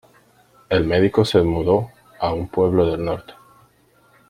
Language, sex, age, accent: Spanish, male, 19-29, América central